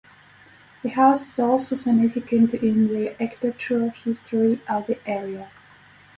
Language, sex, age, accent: English, female, 30-39, United States English